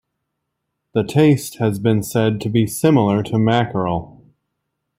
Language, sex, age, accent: English, male, 30-39, United States English